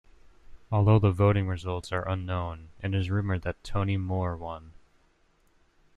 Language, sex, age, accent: English, male, under 19, United States English